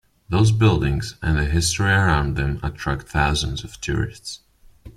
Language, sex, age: English, male, 19-29